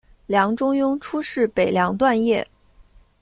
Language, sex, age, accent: Chinese, female, 30-39, 出生地：上海市